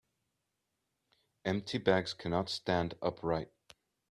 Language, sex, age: English, male, 30-39